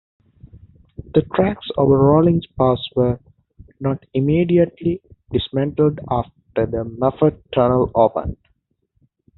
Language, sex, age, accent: English, male, 19-29, England English